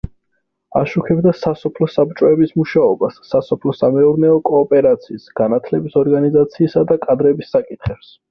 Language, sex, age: Georgian, male, 19-29